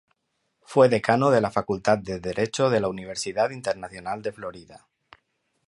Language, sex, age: Spanish, male, 40-49